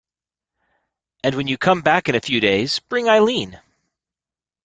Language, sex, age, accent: English, male, 40-49, United States English